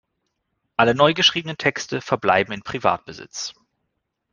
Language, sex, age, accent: German, male, 30-39, Deutschland Deutsch